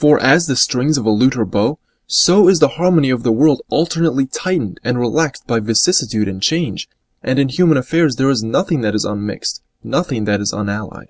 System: none